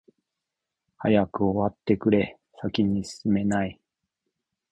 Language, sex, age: Japanese, male, 30-39